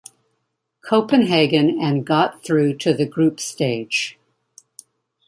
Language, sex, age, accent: English, female, 60-69, United States English